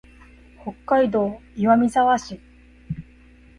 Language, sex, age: Japanese, female, 30-39